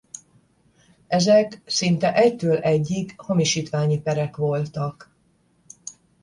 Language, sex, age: Hungarian, female, 60-69